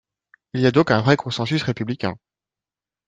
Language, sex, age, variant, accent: French, male, 19-29, Français d'Europe, Français de Suisse